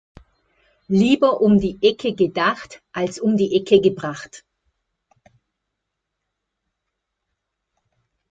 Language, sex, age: German, female, 50-59